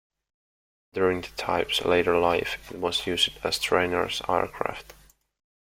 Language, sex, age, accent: English, male, 19-29, United States English